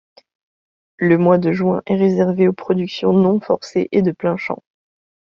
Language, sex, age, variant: French, female, 19-29, Français de métropole